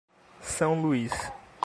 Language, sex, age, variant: Portuguese, male, 19-29, Portuguese (Brasil)